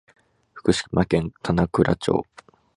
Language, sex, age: Japanese, male, 19-29